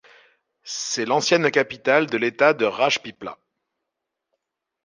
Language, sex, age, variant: French, male, 30-39, Français de métropole